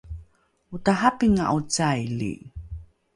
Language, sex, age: Rukai, female, 40-49